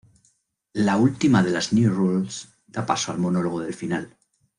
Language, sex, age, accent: Spanish, male, 30-39, España: Centro-Sur peninsular (Madrid, Toledo, Castilla-La Mancha)